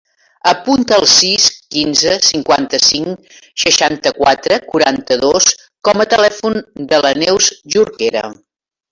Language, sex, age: Catalan, female, 70-79